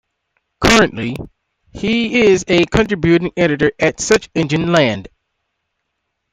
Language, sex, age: English, male, 19-29